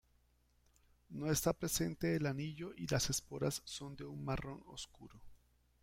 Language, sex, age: Spanish, male, 50-59